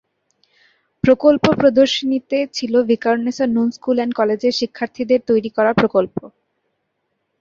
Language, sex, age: Bengali, female, 19-29